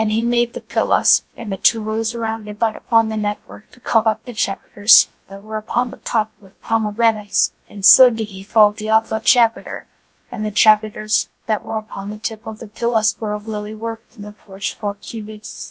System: TTS, GlowTTS